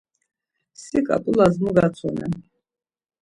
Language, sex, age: Laz, female, 50-59